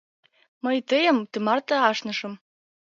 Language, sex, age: Mari, female, 19-29